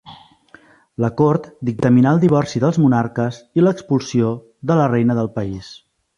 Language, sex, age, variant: Catalan, male, 40-49, Central